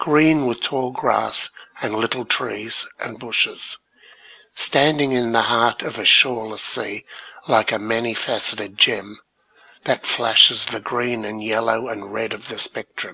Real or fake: real